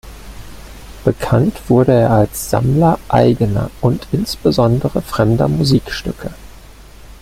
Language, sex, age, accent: German, male, 40-49, Deutschland Deutsch